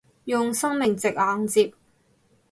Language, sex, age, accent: Cantonese, female, 30-39, 广州音